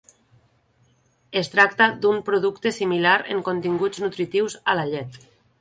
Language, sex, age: Catalan, female, 30-39